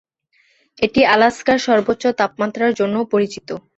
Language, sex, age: Bengali, female, 19-29